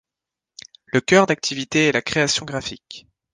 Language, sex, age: French, male, 19-29